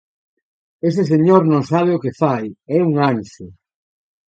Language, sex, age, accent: Galician, male, 60-69, Atlántico (seseo e gheada)